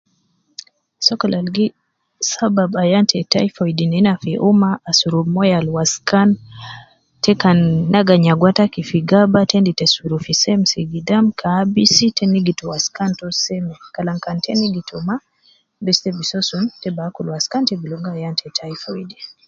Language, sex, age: Nubi, female, 30-39